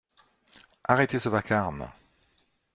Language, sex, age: French, male, 50-59